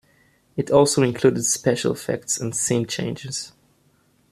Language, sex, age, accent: English, male, 19-29, United States English